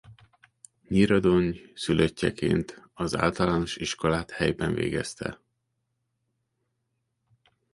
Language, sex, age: Hungarian, male, 40-49